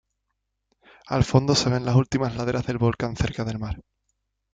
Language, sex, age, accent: Spanish, male, 19-29, España: Sur peninsular (Andalucia, Extremadura, Murcia)